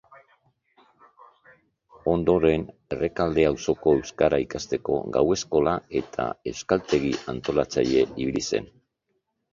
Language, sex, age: Basque, male, 60-69